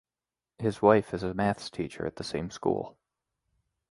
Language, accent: English, United States English